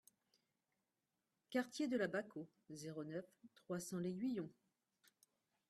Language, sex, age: French, female, 50-59